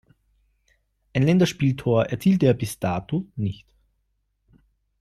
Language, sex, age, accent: German, male, 19-29, Österreichisches Deutsch